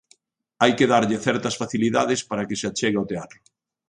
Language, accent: Galician, Central (gheada)